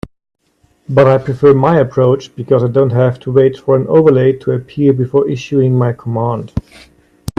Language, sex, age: English, male, 30-39